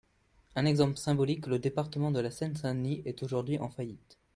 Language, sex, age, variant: French, male, 19-29, Français de métropole